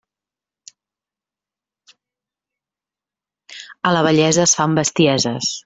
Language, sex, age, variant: Catalan, female, 40-49, Central